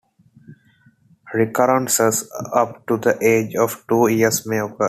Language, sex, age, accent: English, male, 19-29, India and South Asia (India, Pakistan, Sri Lanka)